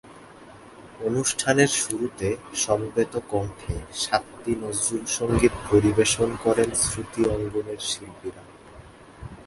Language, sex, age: Bengali, male, 19-29